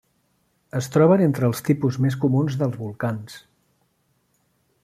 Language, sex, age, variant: Catalan, male, 40-49, Central